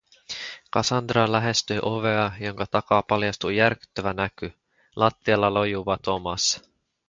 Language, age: Finnish, 19-29